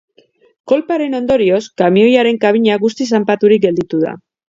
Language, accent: Basque, Mendebalekoa (Araba, Bizkaia, Gipuzkoako mendebaleko herri batzuk)